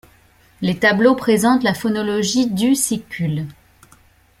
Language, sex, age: French, female, 40-49